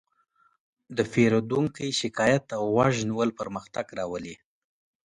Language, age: Pashto, 19-29